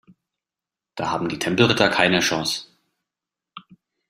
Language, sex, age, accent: German, male, 30-39, Deutschland Deutsch